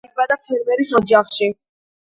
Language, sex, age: Georgian, female, 19-29